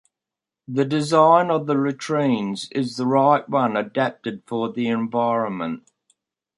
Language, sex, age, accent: English, male, 70-79, Australian English